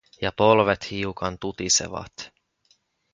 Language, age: Finnish, 19-29